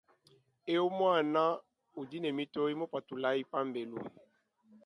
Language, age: Luba-Lulua, 19-29